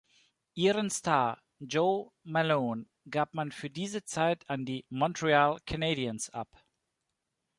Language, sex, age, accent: German, male, 30-39, Deutschland Deutsch